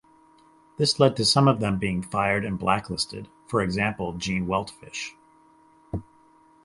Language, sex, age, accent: English, male, 50-59, United States English